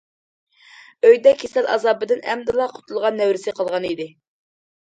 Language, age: Uyghur, 19-29